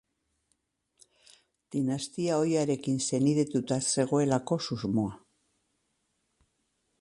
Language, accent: Basque, Mendebalekoa (Araba, Bizkaia, Gipuzkoako mendebaleko herri batzuk)